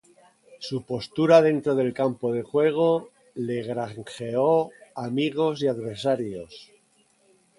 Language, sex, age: Spanish, male, 60-69